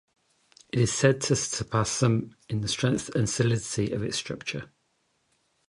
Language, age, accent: English, 50-59, England English